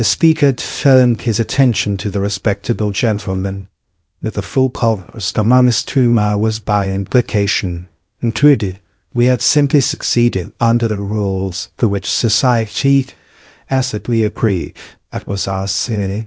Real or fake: fake